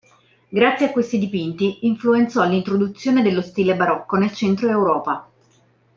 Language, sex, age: Italian, female, 30-39